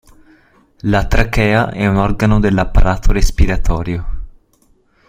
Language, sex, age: Italian, male, 19-29